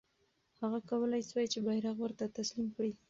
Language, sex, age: Pashto, female, 19-29